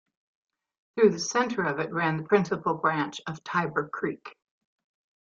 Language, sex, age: English, female, 70-79